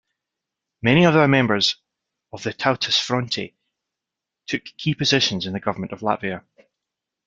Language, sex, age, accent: English, male, 30-39, Scottish English